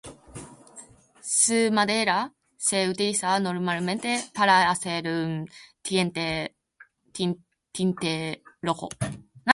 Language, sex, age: Spanish, female, 19-29